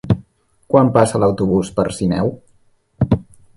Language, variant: Catalan, Central